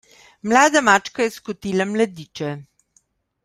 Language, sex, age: Slovenian, female, 60-69